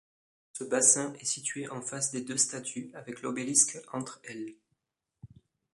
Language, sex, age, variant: French, male, 19-29, Français de métropole